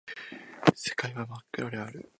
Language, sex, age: Japanese, male, under 19